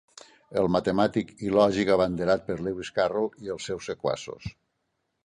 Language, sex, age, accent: Catalan, male, 60-69, valencià